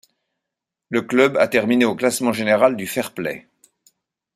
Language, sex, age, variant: French, male, 60-69, Français de métropole